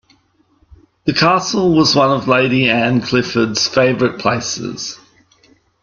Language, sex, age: English, male, 40-49